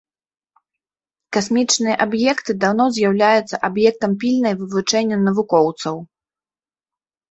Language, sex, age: Belarusian, female, 30-39